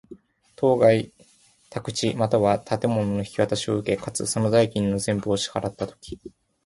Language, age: Japanese, 19-29